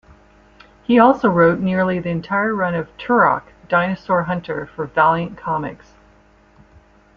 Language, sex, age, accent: English, female, 50-59, United States English